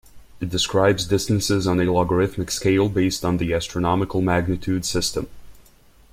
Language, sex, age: English, male, 19-29